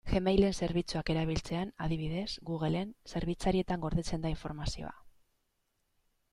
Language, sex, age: Basque, female, 40-49